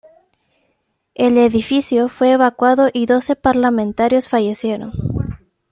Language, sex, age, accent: Spanish, female, under 19, América central